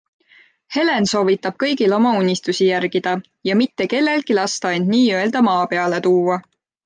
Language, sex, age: Estonian, female, 19-29